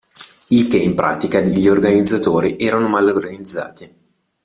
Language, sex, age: Italian, male, 30-39